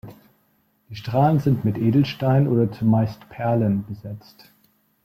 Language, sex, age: German, male, 50-59